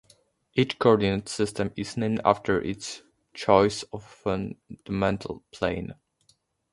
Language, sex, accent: English, male, United States English